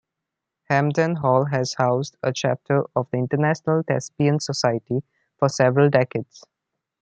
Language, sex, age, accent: English, male, 19-29, India and South Asia (India, Pakistan, Sri Lanka)